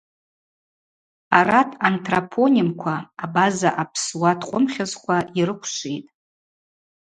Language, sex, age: Abaza, female, 40-49